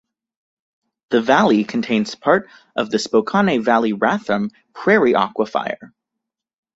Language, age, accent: English, 19-29, United States English